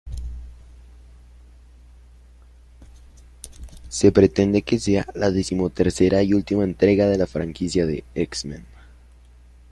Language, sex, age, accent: Spanish, male, under 19, Andino-Pacífico: Colombia, Perú, Ecuador, oeste de Bolivia y Venezuela andina